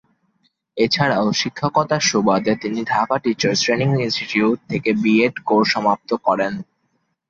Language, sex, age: Bengali, male, 19-29